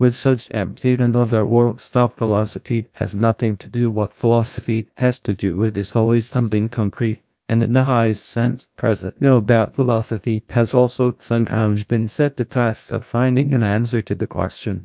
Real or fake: fake